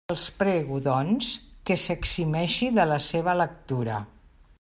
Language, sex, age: Catalan, female, 60-69